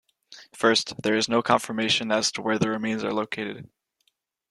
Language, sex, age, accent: English, male, 19-29, United States English